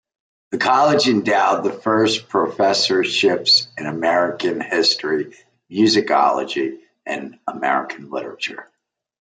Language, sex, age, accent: English, male, 60-69, United States English